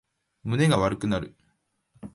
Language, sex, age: Japanese, male, 19-29